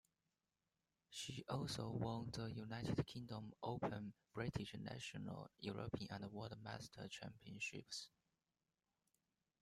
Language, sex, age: English, male, 19-29